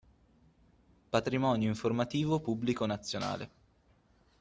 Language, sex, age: Italian, male, 19-29